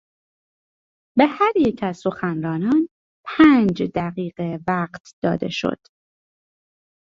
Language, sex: Persian, female